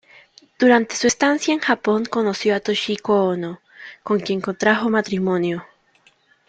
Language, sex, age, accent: Spanish, female, 19-29, Andino-Pacífico: Colombia, Perú, Ecuador, oeste de Bolivia y Venezuela andina